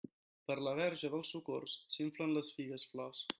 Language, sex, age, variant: Catalan, male, 19-29, Central